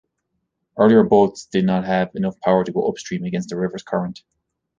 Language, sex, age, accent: English, male, 30-39, Irish English